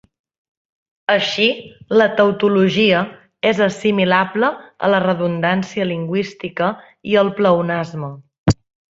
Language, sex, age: Catalan, female, 19-29